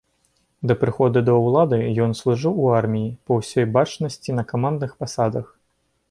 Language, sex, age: Belarusian, male, under 19